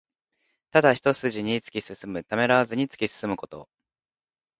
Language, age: Japanese, 19-29